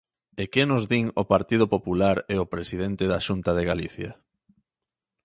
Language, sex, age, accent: Galician, male, 19-29, Normativo (estándar)